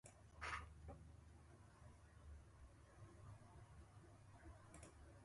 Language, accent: Spanish, Rioplatense: Argentina, Uruguay, este de Bolivia, Paraguay